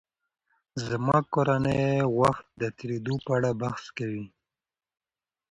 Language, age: Pashto, 19-29